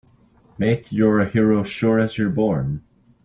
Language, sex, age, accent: English, male, 19-29, Canadian English